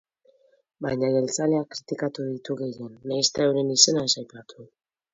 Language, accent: Basque, Mendebalekoa (Araba, Bizkaia, Gipuzkoako mendebaleko herri batzuk)